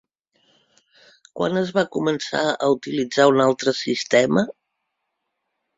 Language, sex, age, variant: Catalan, female, 60-69, Central